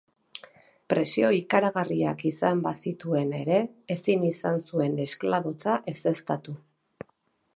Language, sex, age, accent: Basque, female, 50-59, Erdialdekoa edo Nafarra (Gipuzkoa, Nafarroa)